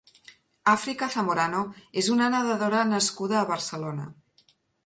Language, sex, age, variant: Catalan, female, 50-59, Central